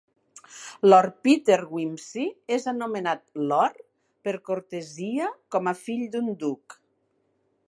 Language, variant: Catalan, Nord-Occidental